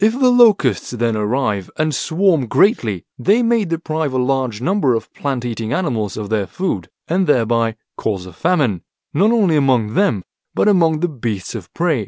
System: none